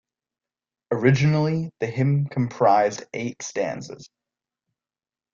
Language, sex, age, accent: English, male, under 19, United States English